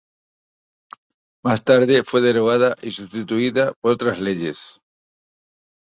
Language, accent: Spanish, España: Centro-Sur peninsular (Madrid, Toledo, Castilla-La Mancha)